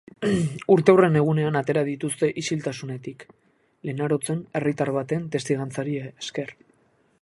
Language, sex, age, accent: Basque, male, 30-39, Erdialdekoa edo Nafarra (Gipuzkoa, Nafarroa)